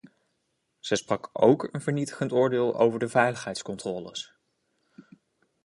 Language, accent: Dutch, Nederlands Nederlands